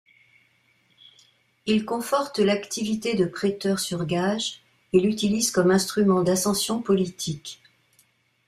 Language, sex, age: French, female, 60-69